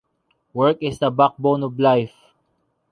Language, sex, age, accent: English, male, 19-29, Filipino